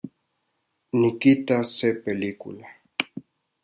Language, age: Central Puebla Nahuatl, 30-39